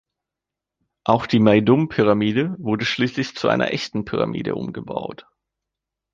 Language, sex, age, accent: German, male, 19-29, Deutschland Deutsch